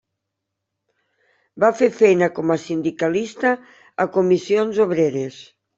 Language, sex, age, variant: Catalan, female, 50-59, Nord-Occidental